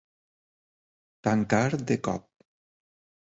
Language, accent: Catalan, valencià